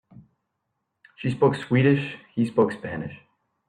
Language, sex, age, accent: English, male, 19-29, United States English